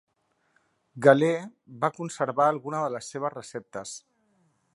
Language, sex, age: Catalan, male, 40-49